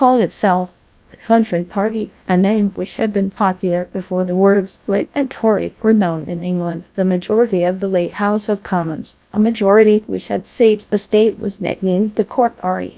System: TTS, GlowTTS